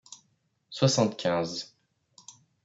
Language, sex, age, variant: French, male, under 19, Français de métropole